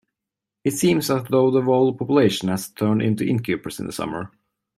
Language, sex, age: English, male, 19-29